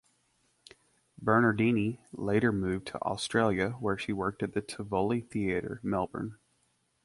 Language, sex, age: English, male, 30-39